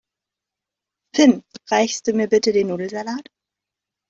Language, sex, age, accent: German, male, 30-39, Deutschland Deutsch